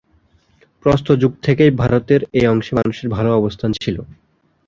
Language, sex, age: Bengali, male, 19-29